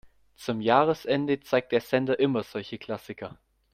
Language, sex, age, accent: German, male, under 19, Deutschland Deutsch